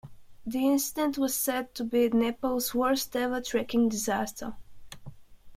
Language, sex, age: English, female, 19-29